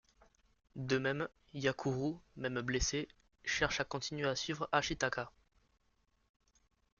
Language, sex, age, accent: French, male, under 19, Français du sud de la France